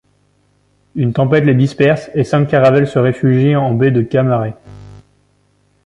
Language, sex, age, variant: French, male, 19-29, Français de métropole